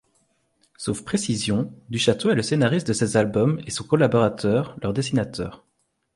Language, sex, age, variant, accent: French, male, 30-39, Français d'Europe, Français de Belgique